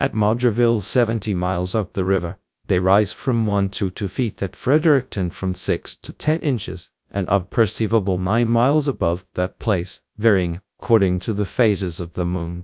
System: TTS, GradTTS